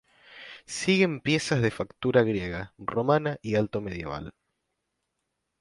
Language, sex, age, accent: Spanish, male, under 19, Rioplatense: Argentina, Uruguay, este de Bolivia, Paraguay